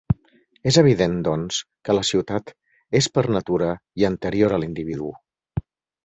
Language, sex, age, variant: Catalan, male, 40-49, Central